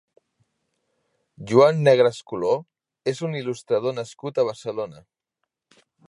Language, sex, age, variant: Catalan, male, 40-49, Central